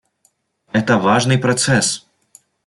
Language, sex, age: Russian, male, 19-29